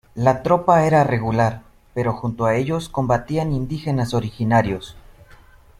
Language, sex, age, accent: Spanish, male, 19-29, México